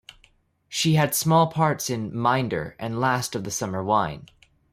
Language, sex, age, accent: English, male, 19-29, Canadian English